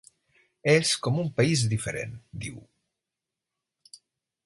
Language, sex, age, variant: Catalan, male, 50-59, Nord-Occidental